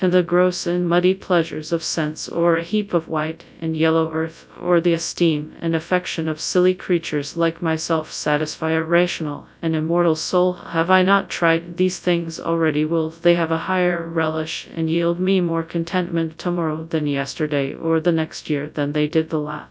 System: TTS, FastPitch